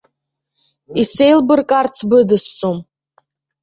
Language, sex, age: Abkhazian, female, under 19